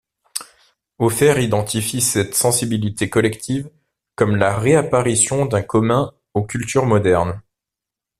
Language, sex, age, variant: French, male, 30-39, Français de métropole